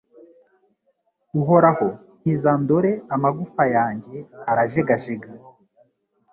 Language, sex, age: Kinyarwanda, male, 30-39